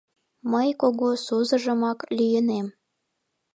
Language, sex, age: Mari, female, 19-29